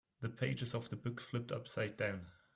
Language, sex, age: English, male, 19-29